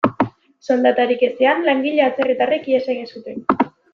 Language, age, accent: Basque, under 19, Mendebalekoa (Araba, Bizkaia, Gipuzkoako mendebaleko herri batzuk)